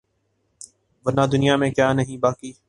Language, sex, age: Urdu, male, 19-29